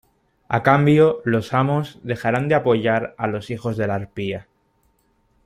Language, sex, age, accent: Spanish, male, 19-29, España: Norte peninsular (Asturias, Castilla y León, Cantabria, País Vasco, Navarra, Aragón, La Rioja, Guadalajara, Cuenca)